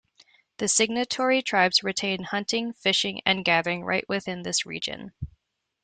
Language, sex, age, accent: English, female, 19-29, Canadian English